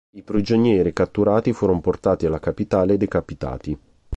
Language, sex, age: Italian, male, 30-39